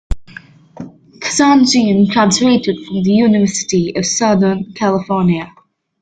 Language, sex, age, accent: English, female, under 19, United States English